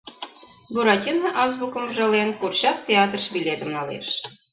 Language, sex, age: Mari, female, 40-49